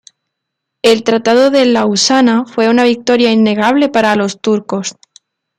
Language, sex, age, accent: Spanish, female, 19-29, España: Sur peninsular (Andalucia, Extremadura, Murcia)